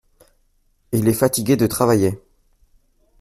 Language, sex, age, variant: French, male, 19-29, Français de métropole